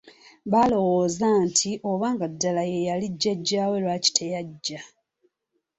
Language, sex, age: Ganda, female, 30-39